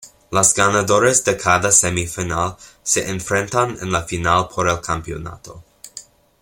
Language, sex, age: Spanish, male, under 19